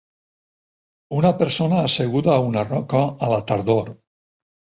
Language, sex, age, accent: Catalan, male, 60-69, valencià